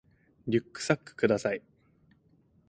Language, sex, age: Japanese, male, 19-29